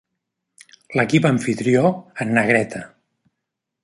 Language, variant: Catalan, Central